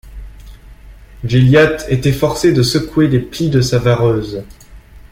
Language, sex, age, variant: French, male, under 19, Français de métropole